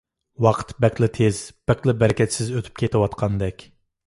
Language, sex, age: Uyghur, male, 19-29